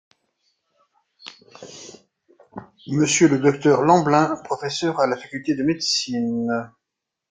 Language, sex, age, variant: French, male, 50-59, Français de métropole